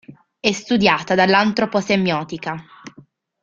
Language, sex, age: Italian, female, 19-29